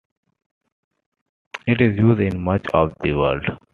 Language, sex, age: English, male, 19-29